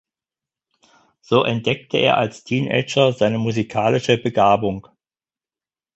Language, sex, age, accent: German, male, 50-59, Deutschland Deutsch